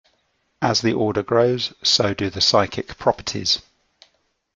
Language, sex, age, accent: English, male, 40-49, England English